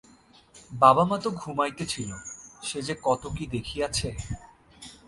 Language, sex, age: Bengali, male, 19-29